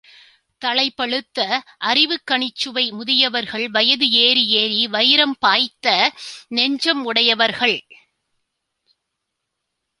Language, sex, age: Tamil, female, 40-49